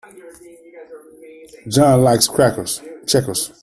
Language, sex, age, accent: English, male, 50-59, United States English